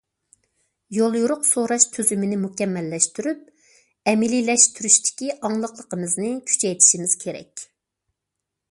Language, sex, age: Uyghur, female, 40-49